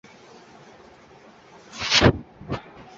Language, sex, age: Bengali, female, 19-29